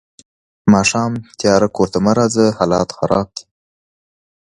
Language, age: Pashto, 19-29